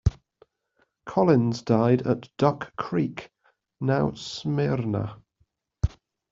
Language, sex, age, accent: English, male, 30-39, England English